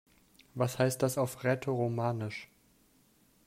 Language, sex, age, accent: German, male, 19-29, Deutschland Deutsch